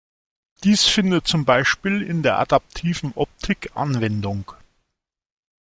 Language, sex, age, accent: German, male, 50-59, Deutschland Deutsch